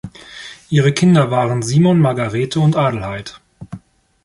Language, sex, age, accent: German, male, 30-39, Deutschland Deutsch